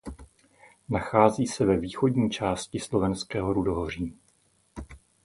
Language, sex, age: Czech, male, 50-59